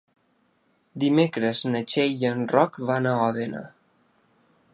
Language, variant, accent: Catalan, Central, central